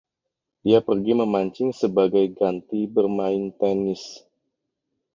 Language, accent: Indonesian, Indonesia